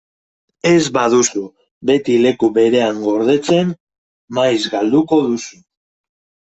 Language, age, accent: Basque, 30-39, Mendebalekoa (Araba, Bizkaia, Gipuzkoako mendebaleko herri batzuk)